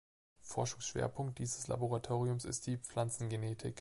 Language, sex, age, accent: German, male, 19-29, Deutschland Deutsch